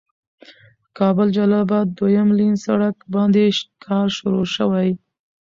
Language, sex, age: Pashto, female, 19-29